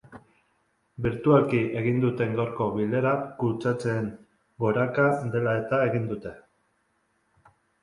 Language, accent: Basque, Mendebalekoa (Araba, Bizkaia, Gipuzkoako mendebaleko herri batzuk)